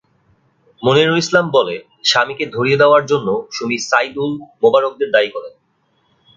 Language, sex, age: Bengali, male, 19-29